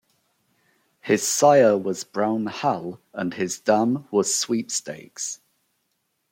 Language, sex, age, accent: English, male, 40-49, England English